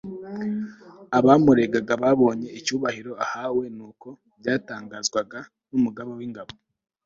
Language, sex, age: Kinyarwanda, male, 19-29